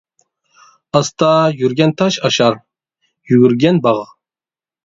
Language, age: Uyghur, 19-29